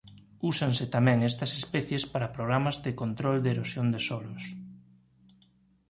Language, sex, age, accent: Galician, male, 19-29, Oriental (común en zona oriental)